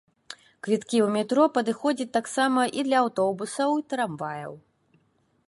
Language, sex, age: Belarusian, female, 30-39